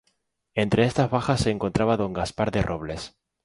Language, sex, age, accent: Spanish, male, 19-29, España: Islas Canarias